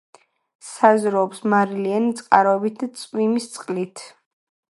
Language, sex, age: Georgian, female, 19-29